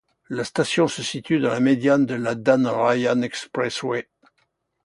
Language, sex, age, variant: French, male, 80-89, Français de métropole